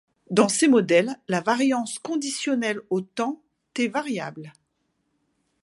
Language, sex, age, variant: French, female, 50-59, Français de métropole